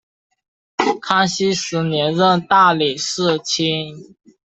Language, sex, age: Chinese, male, 19-29